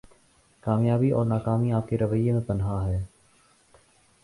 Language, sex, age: Urdu, male, 19-29